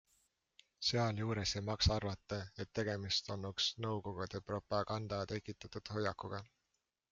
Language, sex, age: Estonian, male, 19-29